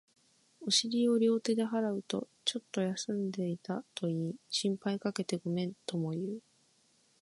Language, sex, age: Japanese, female, 19-29